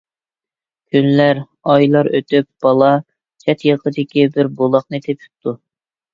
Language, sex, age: Uyghur, male, 19-29